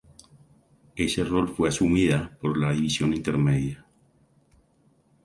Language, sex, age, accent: Spanish, male, 50-59, Andino-Pacífico: Colombia, Perú, Ecuador, oeste de Bolivia y Venezuela andina